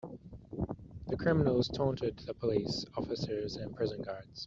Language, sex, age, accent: English, male, 30-39, New Zealand English